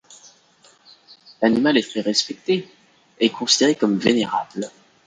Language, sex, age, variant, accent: French, male, 19-29, Français des départements et régions d'outre-mer, Français de Guadeloupe